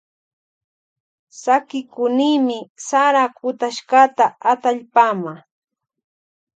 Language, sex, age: Loja Highland Quichua, female, 40-49